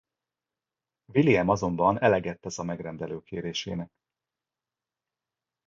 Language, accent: Hungarian, budapesti